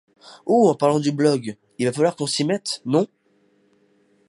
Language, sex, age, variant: French, male, under 19, Français de métropole